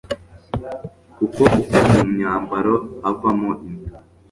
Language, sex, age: Kinyarwanda, male, under 19